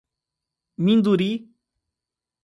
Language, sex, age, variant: Portuguese, male, 30-39, Portuguese (Brasil)